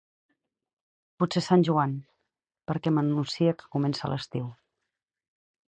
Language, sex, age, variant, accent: Catalan, female, 40-49, Central, Camp de Tarragona